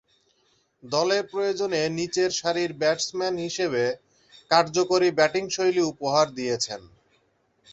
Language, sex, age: Bengali, male, 19-29